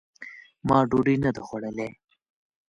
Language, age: Pashto, 19-29